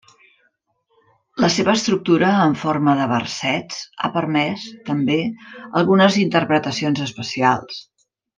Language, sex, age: Catalan, female, 60-69